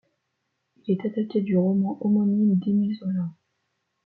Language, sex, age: French, female, under 19